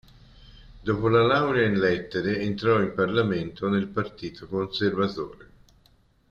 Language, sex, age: Italian, male, 60-69